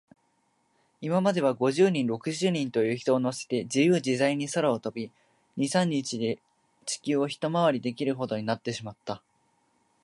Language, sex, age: Japanese, male, 19-29